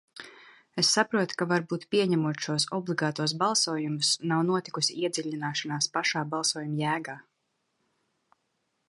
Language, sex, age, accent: Latvian, female, 30-39, bez akcenta